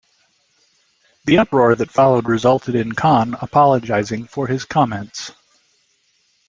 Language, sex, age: English, male, 40-49